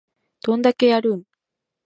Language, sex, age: Japanese, female, 19-29